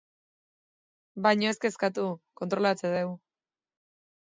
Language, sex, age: Basque, female, 30-39